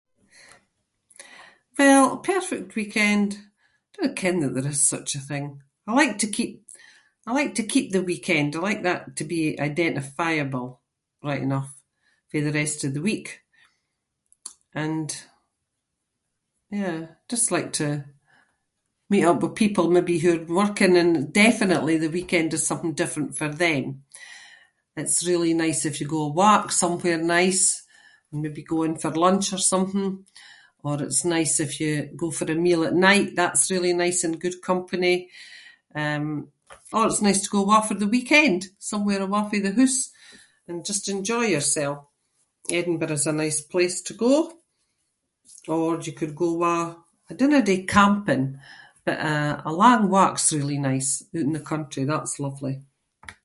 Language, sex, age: Scots, female, 70-79